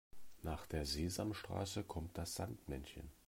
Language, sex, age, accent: German, male, 50-59, Deutschland Deutsch